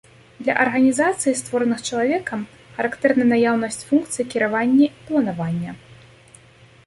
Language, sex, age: Belarusian, female, 30-39